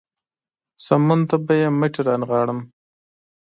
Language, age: Pashto, 19-29